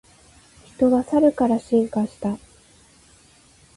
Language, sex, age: Japanese, female, 30-39